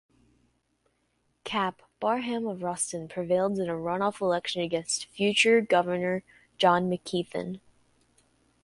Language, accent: English, United States English